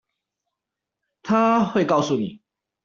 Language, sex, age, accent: Chinese, male, 30-39, 出生地：臺北市